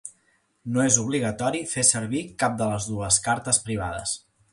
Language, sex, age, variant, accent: Catalan, male, 30-39, Central, central